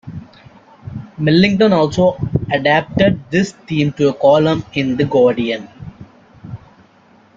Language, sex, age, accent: English, male, 19-29, United States English